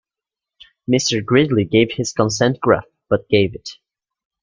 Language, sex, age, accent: English, male, under 19, United States English